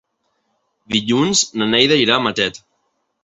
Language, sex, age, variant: Catalan, male, 19-29, Central